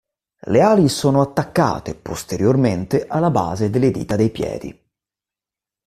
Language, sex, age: Italian, male, 30-39